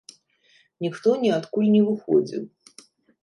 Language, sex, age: Belarusian, female, 30-39